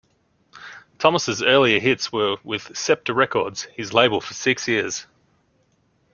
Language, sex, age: English, male, 19-29